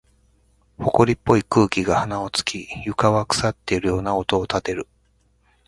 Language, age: Japanese, 50-59